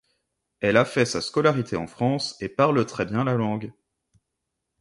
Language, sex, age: French, male, 30-39